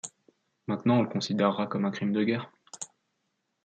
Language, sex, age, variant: French, male, 30-39, Français de métropole